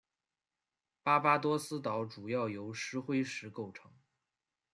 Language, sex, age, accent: Chinese, male, 19-29, 出生地：河南省